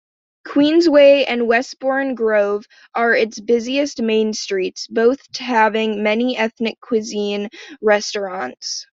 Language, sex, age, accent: English, female, under 19, United States English